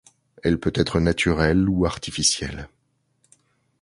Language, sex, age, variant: French, male, 40-49, Français de métropole